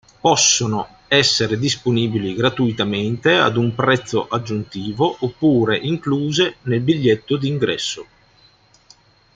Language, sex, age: Italian, male, 50-59